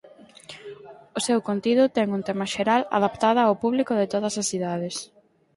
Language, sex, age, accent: Galician, female, 19-29, Atlántico (seseo e gheada)